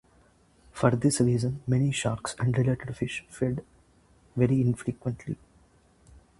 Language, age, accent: English, 19-29, India and South Asia (India, Pakistan, Sri Lanka)